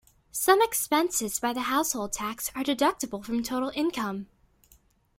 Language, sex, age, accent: English, female, under 19, United States English